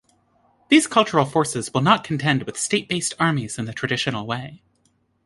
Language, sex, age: English, female, 30-39